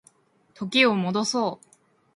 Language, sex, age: Japanese, female, 19-29